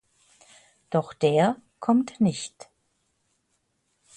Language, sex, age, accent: German, female, 60-69, Deutschland Deutsch